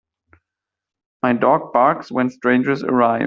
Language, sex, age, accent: English, male, 30-39, United States English